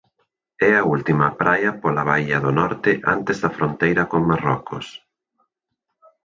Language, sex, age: Galician, male, 40-49